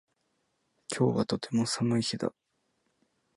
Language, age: Japanese, 19-29